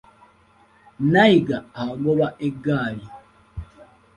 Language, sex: Ganda, male